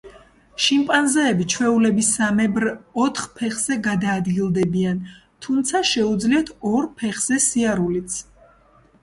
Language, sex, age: Georgian, female, 30-39